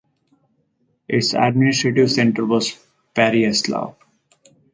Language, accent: English, India and South Asia (India, Pakistan, Sri Lanka)